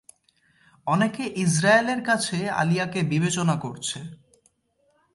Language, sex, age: Bengali, male, 19-29